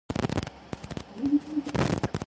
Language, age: English, 19-29